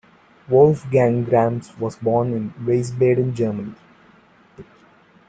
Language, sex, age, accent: English, male, 19-29, India and South Asia (India, Pakistan, Sri Lanka)